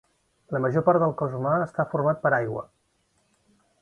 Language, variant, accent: Catalan, Central, central